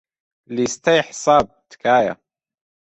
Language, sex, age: Central Kurdish, male, 30-39